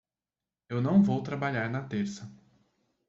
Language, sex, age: Portuguese, male, 19-29